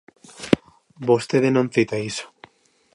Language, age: Galician, under 19